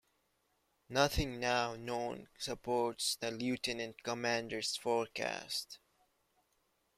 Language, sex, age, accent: English, male, 19-29, West Indies and Bermuda (Bahamas, Bermuda, Jamaica, Trinidad)